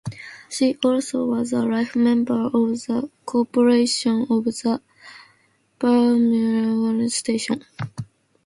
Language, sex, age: English, female, 19-29